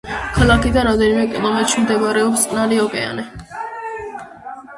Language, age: Georgian, under 19